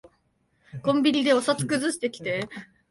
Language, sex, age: Japanese, female, 19-29